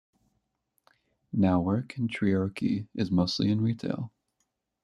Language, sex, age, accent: English, male, 19-29, United States English